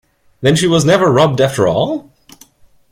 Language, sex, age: English, male, 19-29